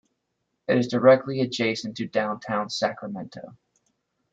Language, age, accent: English, 30-39, United States English